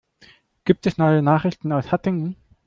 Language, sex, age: German, male, 19-29